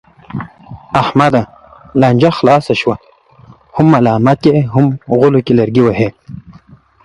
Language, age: Pashto, 19-29